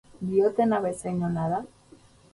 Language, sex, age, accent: Basque, male, 40-49, Erdialdekoa edo Nafarra (Gipuzkoa, Nafarroa)